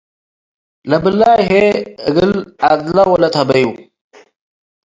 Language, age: Tigre, 30-39